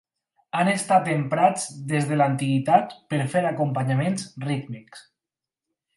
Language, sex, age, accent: Catalan, male, 19-29, valencià